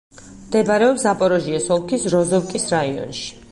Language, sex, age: Georgian, female, 40-49